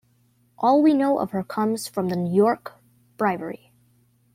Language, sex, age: English, female, under 19